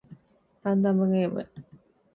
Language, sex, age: Japanese, female, 19-29